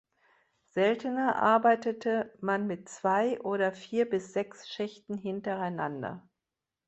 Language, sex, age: German, female, 60-69